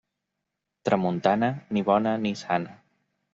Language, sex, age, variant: Catalan, male, 30-39, Central